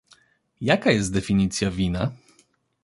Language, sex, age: Polish, male, 30-39